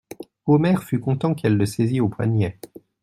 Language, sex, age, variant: French, male, 19-29, Français de métropole